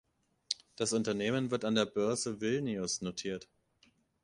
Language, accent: German, Deutschland Deutsch